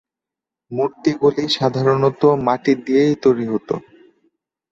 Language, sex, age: Bengali, male, 19-29